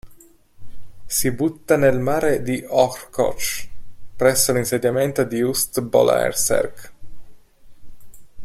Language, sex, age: Italian, male, 30-39